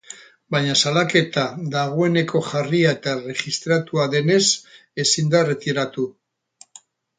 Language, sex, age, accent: Basque, male, 60-69, Erdialdekoa edo Nafarra (Gipuzkoa, Nafarroa)